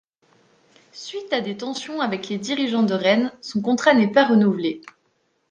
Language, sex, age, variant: French, male, 19-29, Français de métropole